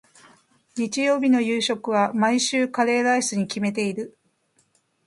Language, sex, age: Japanese, female, 50-59